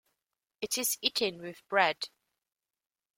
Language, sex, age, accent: English, female, 19-29, Welsh English